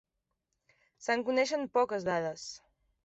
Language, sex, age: Catalan, female, 19-29